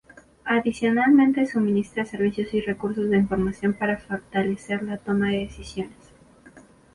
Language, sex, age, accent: Spanish, female, under 19, Andino-Pacífico: Colombia, Perú, Ecuador, oeste de Bolivia y Venezuela andina